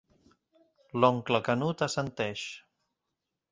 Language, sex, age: Catalan, male, 30-39